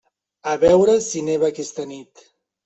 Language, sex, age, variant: Catalan, male, 30-39, Central